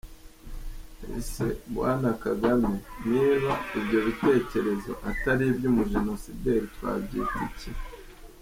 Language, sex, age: Kinyarwanda, male, 30-39